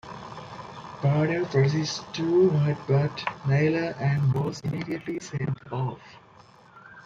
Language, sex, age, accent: English, male, 19-29, United States English